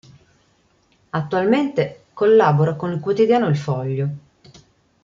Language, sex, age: Italian, female, 50-59